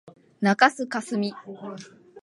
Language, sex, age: Japanese, female, 19-29